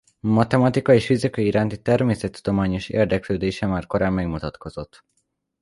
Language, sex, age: Hungarian, male, under 19